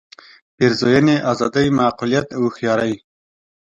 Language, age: Pashto, 30-39